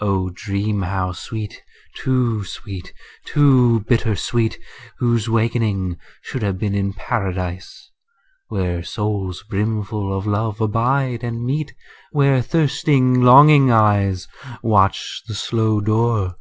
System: none